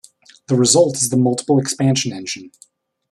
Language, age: English, 19-29